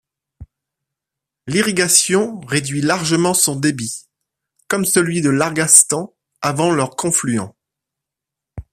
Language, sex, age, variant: French, male, 30-39, Français de métropole